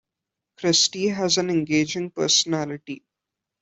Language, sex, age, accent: English, male, under 19, India and South Asia (India, Pakistan, Sri Lanka)